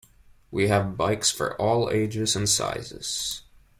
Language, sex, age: English, male, 19-29